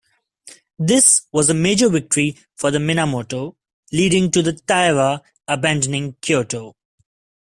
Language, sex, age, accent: English, male, 19-29, India and South Asia (India, Pakistan, Sri Lanka)